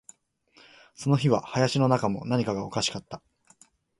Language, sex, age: Japanese, male, 19-29